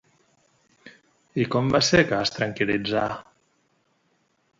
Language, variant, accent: Catalan, Central, central